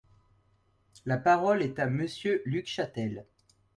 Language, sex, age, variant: French, male, 19-29, Français de métropole